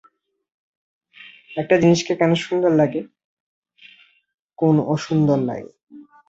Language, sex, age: Bengali, male, 19-29